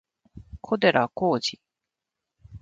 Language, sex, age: Japanese, female, 50-59